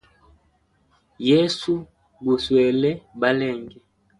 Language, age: Hemba, 19-29